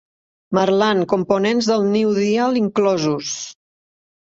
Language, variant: Catalan, Central